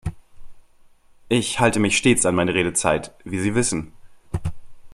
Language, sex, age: German, male, 19-29